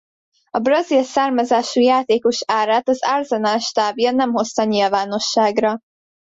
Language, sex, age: Hungarian, female, under 19